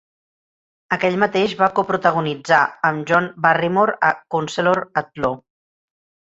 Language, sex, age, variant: Catalan, female, 50-59, Central